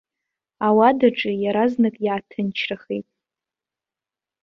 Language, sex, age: Abkhazian, female, 19-29